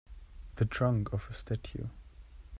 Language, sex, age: English, male, 19-29